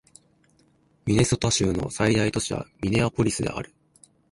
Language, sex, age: Japanese, female, 19-29